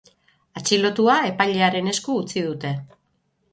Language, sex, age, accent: Basque, female, 40-49, Mendebalekoa (Araba, Bizkaia, Gipuzkoako mendebaleko herri batzuk)